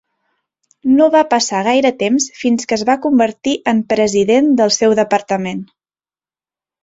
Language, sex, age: Catalan, female, 30-39